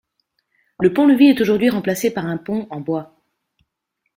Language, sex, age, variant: French, female, 50-59, Français de métropole